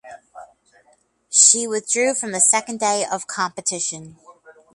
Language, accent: English, United States English